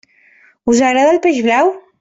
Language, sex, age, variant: Catalan, female, 19-29, Central